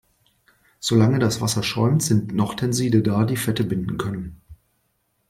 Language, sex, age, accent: German, male, 50-59, Deutschland Deutsch